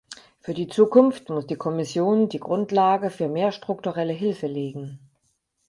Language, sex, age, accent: German, female, 50-59, Deutschland Deutsch